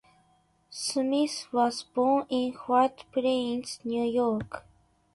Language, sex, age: English, female, 19-29